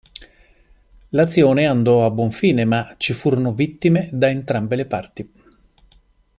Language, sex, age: Italian, male, 50-59